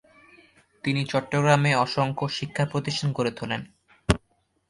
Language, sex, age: Bengali, male, under 19